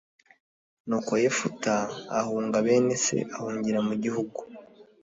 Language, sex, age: Kinyarwanda, male, 19-29